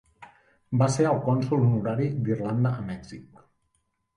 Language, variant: Catalan, Central